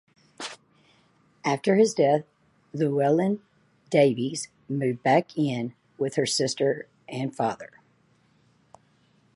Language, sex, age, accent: English, female, 40-49, United States English